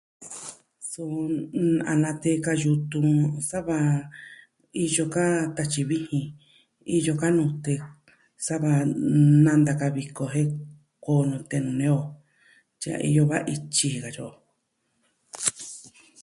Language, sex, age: Southwestern Tlaxiaco Mixtec, female, 40-49